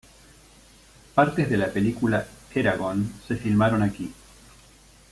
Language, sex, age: Spanish, male, 50-59